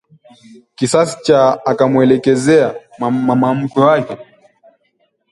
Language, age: Swahili, 19-29